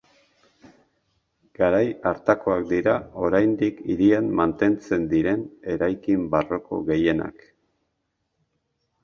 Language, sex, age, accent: Basque, male, 50-59, Mendebalekoa (Araba, Bizkaia, Gipuzkoako mendebaleko herri batzuk)